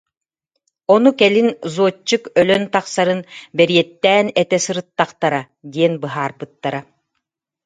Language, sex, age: Yakut, female, 50-59